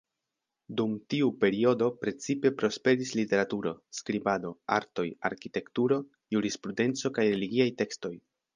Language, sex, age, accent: Esperanto, male, under 19, Internacia